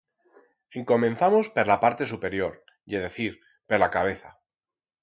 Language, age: Aragonese, 30-39